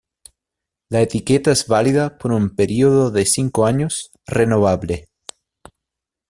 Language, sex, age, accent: Spanish, male, 30-39, Chileno: Chile, Cuyo